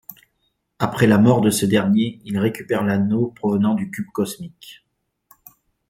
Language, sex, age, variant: French, male, 40-49, Français de métropole